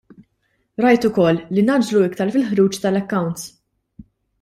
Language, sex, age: Maltese, female, 19-29